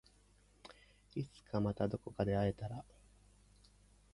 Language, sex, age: Japanese, male, 40-49